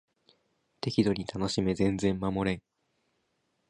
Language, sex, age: Japanese, male, 19-29